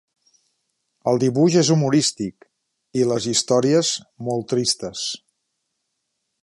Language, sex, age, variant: Catalan, male, 50-59, Central